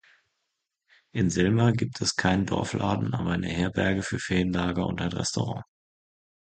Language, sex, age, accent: German, male, 30-39, Deutschland Deutsch